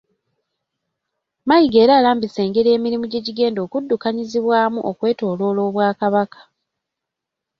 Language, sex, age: Ganda, female, 19-29